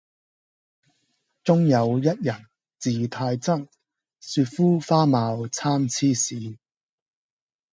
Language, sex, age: Cantonese, male, under 19